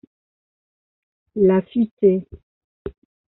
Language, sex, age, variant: French, female, 40-49, Français de métropole